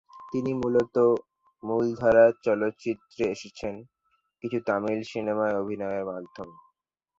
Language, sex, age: Bengali, male, 19-29